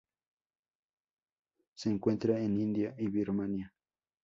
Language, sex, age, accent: Spanish, male, under 19, México